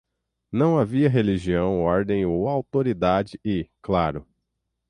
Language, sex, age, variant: Portuguese, male, 30-39, Portuguese (Brasil)